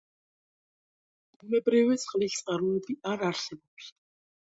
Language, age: Georgian, under 19